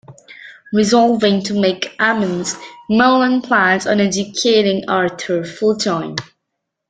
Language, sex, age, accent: English, female, under 19, United States English